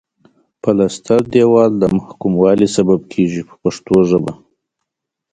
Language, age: Pashto, 30-39